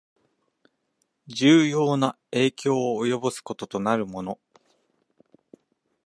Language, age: Japanese, 40-49